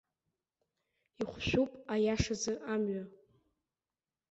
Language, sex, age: Abkhazian, female, under 19